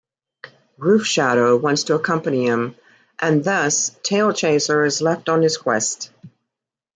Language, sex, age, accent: English, female, 60-69, United States English